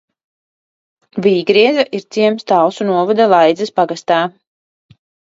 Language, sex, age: Latvian, female, 30-39